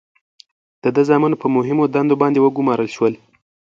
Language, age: Pashto, under 19